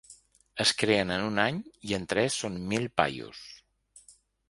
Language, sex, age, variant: Catalan, male, 50-59, Central